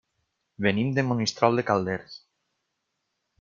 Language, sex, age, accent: Catalan, male, 40-49, valencià